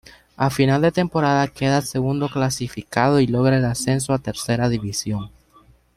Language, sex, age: Spanish, male, 19-29